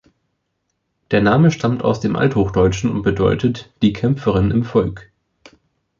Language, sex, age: German, male, 19-29